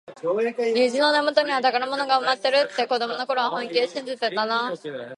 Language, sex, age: Japanese, female, 19-29